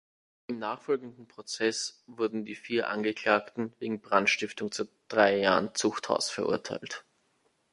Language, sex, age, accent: German, male, 19-29, Österreichisches Deutsch